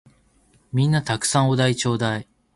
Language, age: Japanese, 19-29